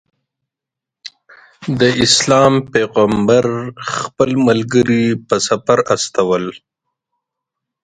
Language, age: Pashto, 30-39